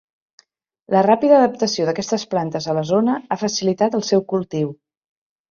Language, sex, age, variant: Catalan, female, 40-49, Central